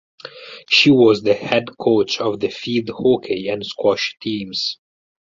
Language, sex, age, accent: English, male, 19-29, Italian